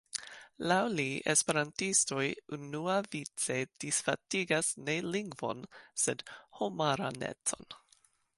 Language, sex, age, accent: Esperanto, female, 30-39, Internacia